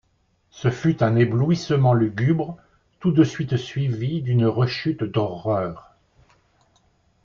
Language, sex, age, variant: French, male, 60-69, Français de métropole